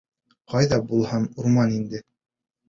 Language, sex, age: Bashkir, male, 19-29